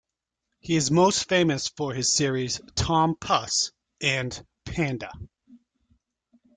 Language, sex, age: English, male, 30-39